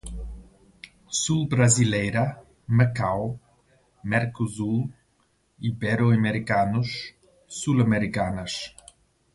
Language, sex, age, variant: Portuguese, male, 40-49, Portuguese (Portugal)